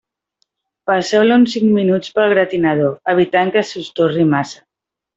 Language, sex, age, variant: Catalan, female, 30-39, Central